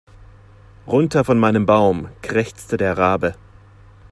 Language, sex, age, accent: German, male, 40-49, Deutschland Deutsch